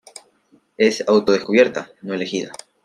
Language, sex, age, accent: Spanish, male, under 19, Andino-Pacífico: Colombia, Perú, Ecuador, oeste de Bolivia y Venezuela andina